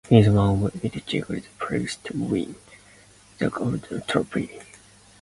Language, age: English, 19-29